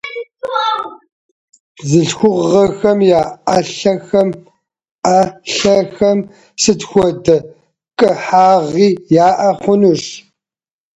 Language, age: Kabardian, 40-49